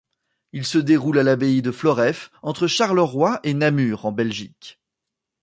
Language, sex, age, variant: French, male, 30-39, Français de métropole